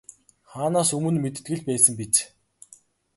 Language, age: Mongolian, 19-29